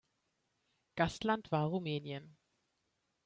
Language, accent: German, Deutschland Deutsch